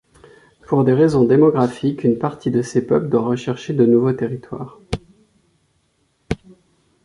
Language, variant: French, Français de métropole